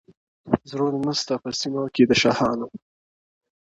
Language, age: Pashto, 19-29